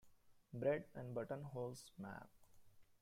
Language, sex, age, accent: English, male, 30-39, India and South Asia (India, Pakistan, Sri Lanka)